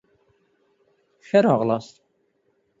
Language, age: Pashto, 30-39